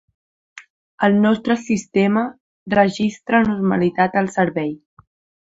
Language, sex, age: Catalan, female, under 19